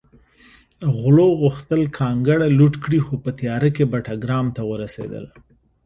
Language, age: Pashto, 30-39